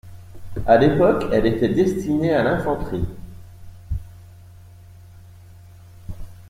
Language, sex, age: French, male, 50-59